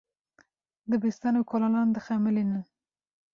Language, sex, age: Kurdish, female, 19-29